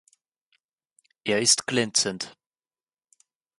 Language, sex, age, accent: German, male, 19-29, Österreichisches Deutsch